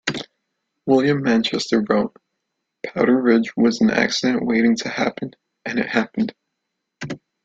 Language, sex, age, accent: English, male, 19-29, United States English